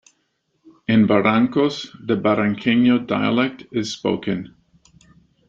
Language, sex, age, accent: English, male, 40-49, United States English